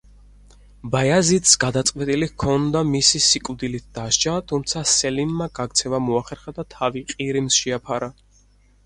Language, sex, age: Georgian, male, 19-29